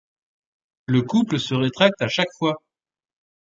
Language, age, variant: French, 30-39, Français de métropole